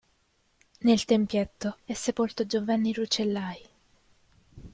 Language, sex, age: Italian, female, 19-29